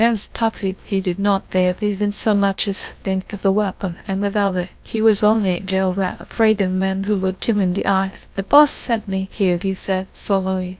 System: TTS, GlowTTS